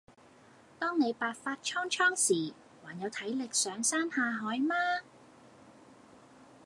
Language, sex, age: Cantonese, female, 30-39